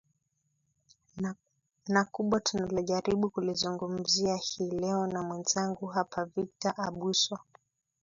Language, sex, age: Swahili, female, 19-29